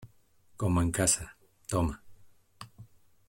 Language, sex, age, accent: Spanish, male, 50-59, España: Sur peninsular (Andalucia, Extremadura, Murcia)